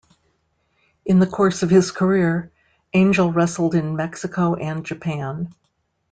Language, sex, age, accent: English, female, 60-69, United States English